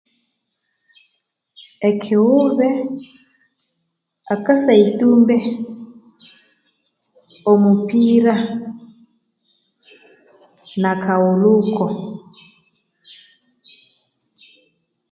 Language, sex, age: Konzo, female, 30-39